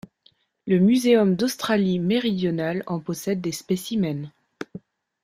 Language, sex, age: French, female, 30-39